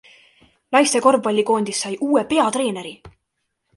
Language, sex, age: Estonian, female, 19-29